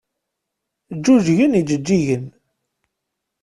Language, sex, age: Kabyle, male, 30-39